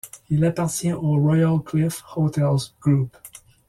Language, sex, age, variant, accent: French, male, 40-49, Français d'Amérique du Nord, Français du Canada